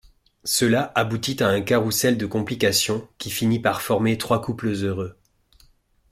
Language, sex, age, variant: French, male, 40-49, Français de métropole